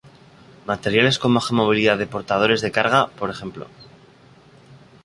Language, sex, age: Spanish, male, 19-29